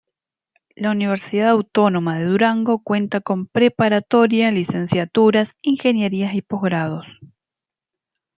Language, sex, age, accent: Spanish, female, 40-49, Rioplatense: Argentina, Uruguay, este de Bolivia, Paraguay